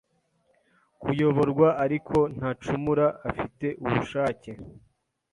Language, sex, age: Kinyarwanda, male, 19-29